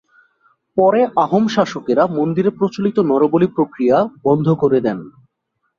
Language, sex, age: Bengali, male, 30-39